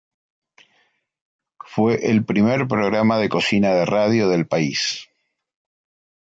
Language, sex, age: Spanish, male, 50-59